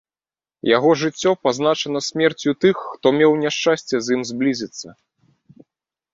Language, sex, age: Belarusian, male, 30-39